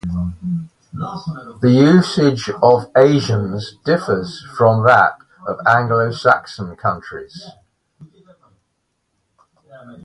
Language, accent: English, England English